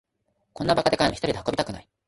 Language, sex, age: Japanese, male, 19-29